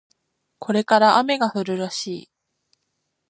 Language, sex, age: Japanese, female, 19-29